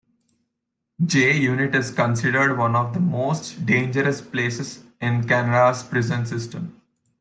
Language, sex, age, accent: English, male, 19-29, India and South Asia (India, Pakistan, Sri Lanka)